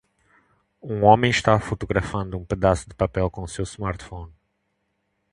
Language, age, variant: Portuguese, 40-49, Portuguese (Portugal)